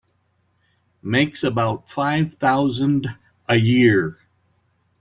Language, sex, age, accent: English, male, 60-69, United States English